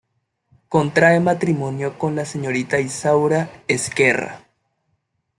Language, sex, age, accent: Spanish, male, 19-29, Andino-Pacífico: Colombia, Perú, Ecuador, oeste de Bolivia y Venezuela andina